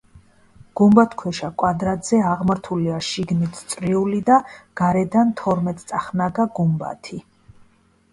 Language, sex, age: Georgian, female, 40-49